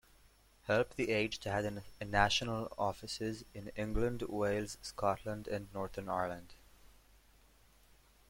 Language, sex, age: English, male, under 19